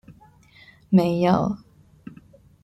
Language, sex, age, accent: Chinese, female, 40-49, 出生地：臺北市